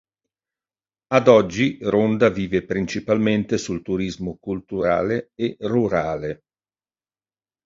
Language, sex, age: Italian, male, 60-69